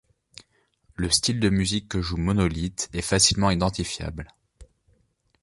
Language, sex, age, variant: French, male, 19-29, Français de métropole